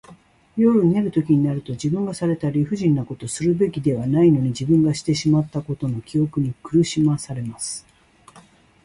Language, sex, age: Japanese, female, 60-69